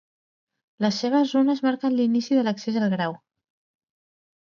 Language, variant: Catalan, Central